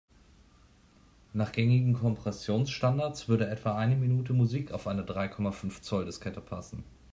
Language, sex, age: German, male, 30-39